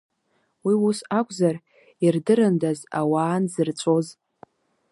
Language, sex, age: Abkhazian, female, under 19